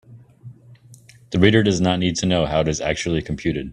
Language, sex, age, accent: English, male, 30-39, United States English